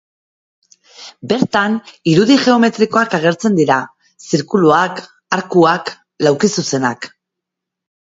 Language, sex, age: Basque, female, 40-49